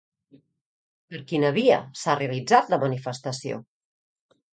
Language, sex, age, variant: Catalan, female, 50-59, Central